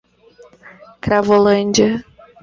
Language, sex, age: Portuguese, female, 19-29